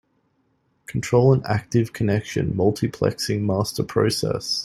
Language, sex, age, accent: English, male, 19-29, Australian English